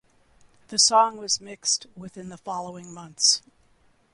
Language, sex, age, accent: English, female, 70-79, United States English